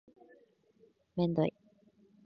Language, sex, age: Japanese, female, 19-29